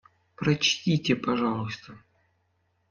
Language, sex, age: Russian, male, 19-29